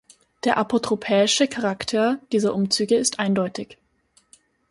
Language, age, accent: German, 19-29, Österreichisches Deutsch